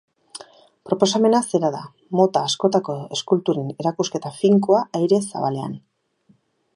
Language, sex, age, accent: Basque, female, 40-49, Erdialdekoa edo Nafarra (Gipuzkoa, Nafarroa)